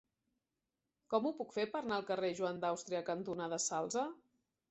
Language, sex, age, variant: Catalan, female, 40-49, Central